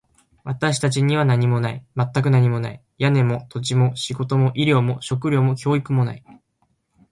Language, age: Japanese, 19-29